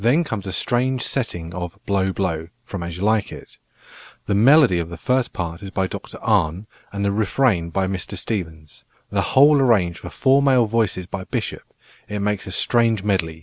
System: none